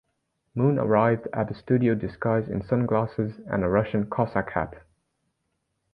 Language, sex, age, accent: English, male, 19-29, United States English